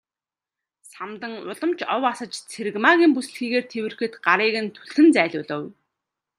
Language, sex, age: Mongolian, female, 30-39